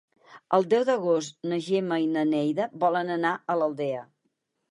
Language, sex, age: Catalan, female, 60-69